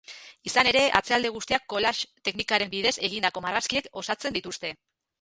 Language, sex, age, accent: Basque, female, 40-49, Mendebalekoa (Araba, Bizkaia, Gipuzkoako mendebaleko herri batzuk)